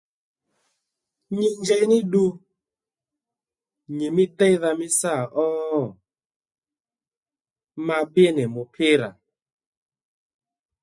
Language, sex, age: Lendu, male, 30-39